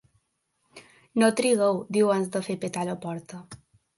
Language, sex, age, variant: Catalan, female, under 19, Balear